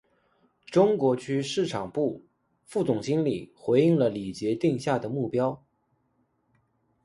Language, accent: Chinese, 出生地：河南省